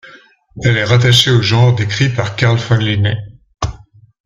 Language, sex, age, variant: French, male, 50-59, Français de métropole